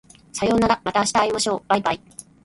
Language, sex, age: Japanese, female, 30-39